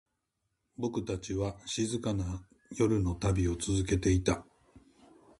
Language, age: Japanese, 50-59